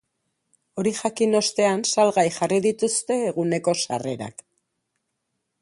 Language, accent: Basque, Mendebalekoa (Araba, Bizkaia, Gipuzkoako mendebaleko herri batzuk)